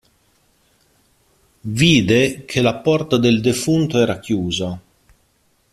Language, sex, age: Italian, male, 40-49